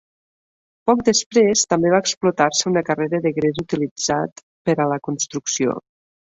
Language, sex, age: Catalan, female, 30-39